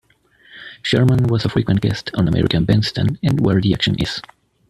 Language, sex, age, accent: English, male, 19-29, United States English